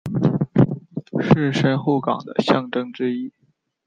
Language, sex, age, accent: Chinese, male, 19-29, 出生地：河北省